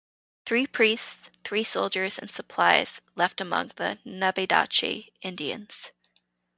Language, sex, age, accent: English, female, 19-29, United States English; Canadian English